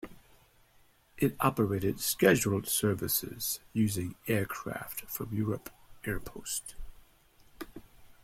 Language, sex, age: English, male, 50-59